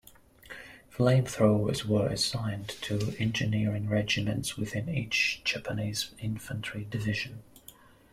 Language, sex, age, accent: English, male, 30-39, England English